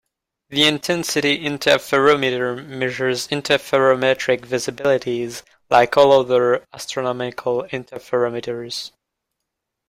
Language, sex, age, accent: English, male, 19-29, United States English